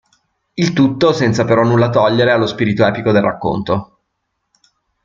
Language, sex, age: Italian, male, 19-29